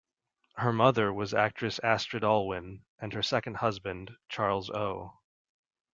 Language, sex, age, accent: English, male, 30-39, United States English